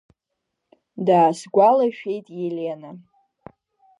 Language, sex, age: Abkhazian, female, under 19